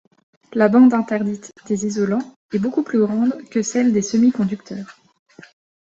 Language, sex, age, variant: French, female, 19-29, Français de métropole